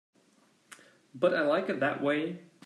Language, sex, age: English, male, 30-39